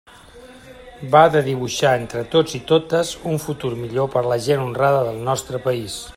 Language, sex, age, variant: Catalan, male, 50-59, Central